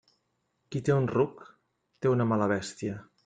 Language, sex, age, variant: Catalan, male, 30-39, Central